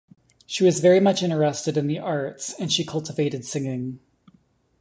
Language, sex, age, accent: English, male, 30-39, United States English